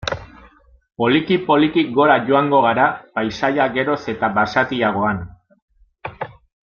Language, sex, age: Basque, male, 30-39